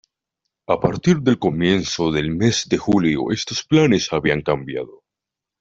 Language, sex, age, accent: Spanish, male, under 19, Andino-Pacífico: Colombia, Perú, Ecuador, oeste de Bolivia y Venezuela andina